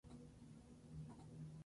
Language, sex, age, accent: Spanish, male, 19-29, México